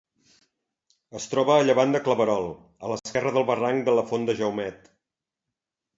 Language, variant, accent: Catalan, Central, central